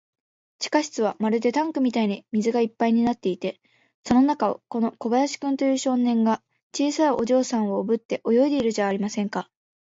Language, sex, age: Japanese, female, 19-29